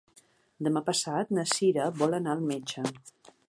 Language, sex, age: Catalan, female, 50-59